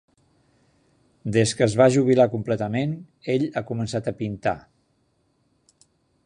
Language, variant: Catalan, Central